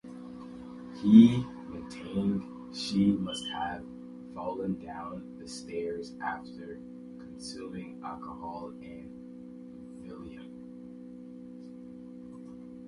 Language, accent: English, United States English